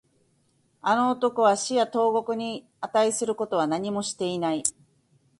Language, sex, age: Japanese, female, 40-49